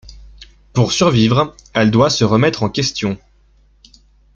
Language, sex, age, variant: French, male, 19-29, Français de métropole